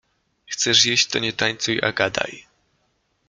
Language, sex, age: Polish, male, 19-29